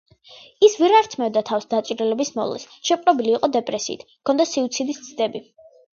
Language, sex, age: Georgian, female, under 19